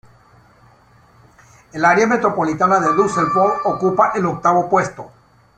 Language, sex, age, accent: Spanish, male, 60-69, Caribe: Cuba, Venezuela, Puerto Rico, República Dominicana, Panamá, Colombia caribeña, México caribeño, Costa del golfo de México